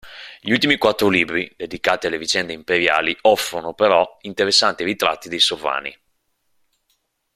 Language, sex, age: Italian, male, 30-39